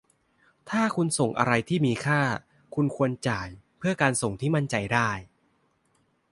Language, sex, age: Thai, male, 19-29